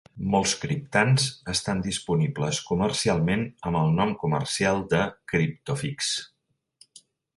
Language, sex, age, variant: Catalan, male, 50-59, Central